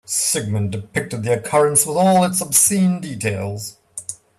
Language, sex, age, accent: English, male, 40-49, Southern African (South Africa, Zimbabwe, Namibia)